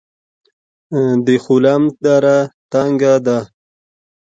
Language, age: Pashto, 19-29